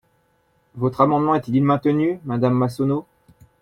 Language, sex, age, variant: French, male, 40-49, Français de métropole